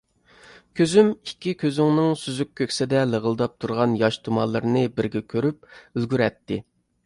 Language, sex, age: Uyghur, male, 30-39